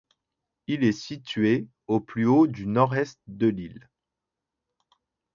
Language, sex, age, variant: French, male, 30-39, Français de métropole